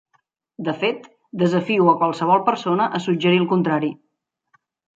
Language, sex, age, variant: Catalan, female, 40-49, Central